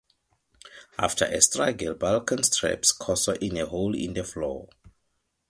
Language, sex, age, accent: English, male, 30-39, Southern African (South Africa, Zimbabwe, Namibia)